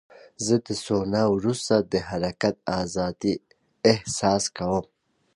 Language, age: Pashto, 30-39